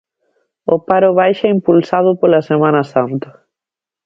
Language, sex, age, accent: Galician, female, 30-39, Normativo (estándar)